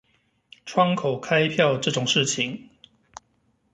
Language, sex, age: Chinese, male, 30-39